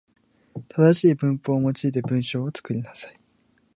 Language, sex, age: Japanese, male, 19-29